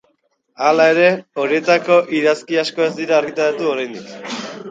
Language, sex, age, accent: Basque, male, 19-29, Erdialdekoa edo Nafarra (Gipuzkoa, Nafarroa)